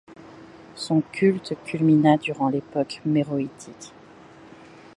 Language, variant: French, Français de métropole